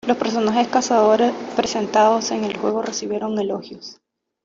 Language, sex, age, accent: Spanish, female, 19-29, América central